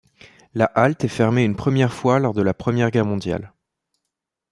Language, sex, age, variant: French, male, 19-29, Français de métropole